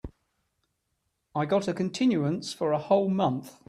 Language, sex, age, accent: English, male, 60-69, England English